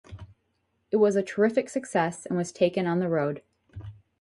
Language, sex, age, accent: English, female, 19-29, United States English